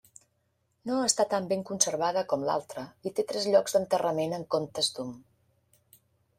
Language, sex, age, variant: Catalan, female, 50-59, Central